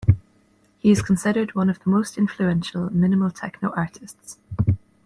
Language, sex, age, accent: English, female, 19-29, Irish English